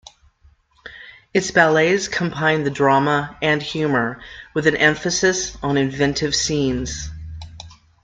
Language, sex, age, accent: English, female, 50-59, United States English